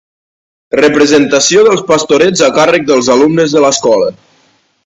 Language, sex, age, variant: Catalan, male, 19-29, Nord-Occidental